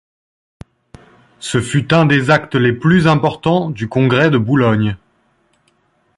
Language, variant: French, Français de métropole